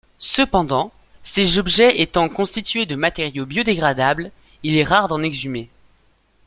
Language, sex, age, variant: French, male, under 19, Français de métropole